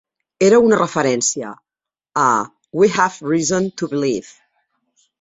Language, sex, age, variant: Catalan, female, 50-59, Central